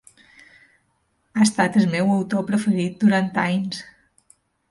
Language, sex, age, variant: Catalan, female, 40-49, Balear